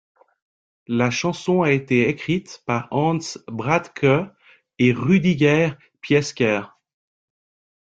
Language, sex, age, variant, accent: French, male, 40-49, Français d'Europe, Français de Suisse